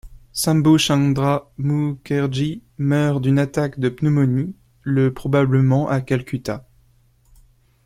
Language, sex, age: French, male, 19-29